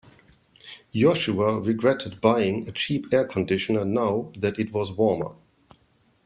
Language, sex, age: English, male, 40-49